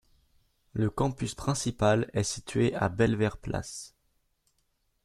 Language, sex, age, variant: French, male, under 19, Français de métropole